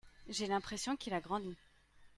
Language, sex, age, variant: French, female, 30-39, Français de métropole